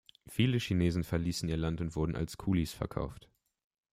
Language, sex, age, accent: German, male, 19-29, Deutschland Deutsch